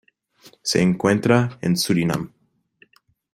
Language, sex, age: Spanish, male, under 19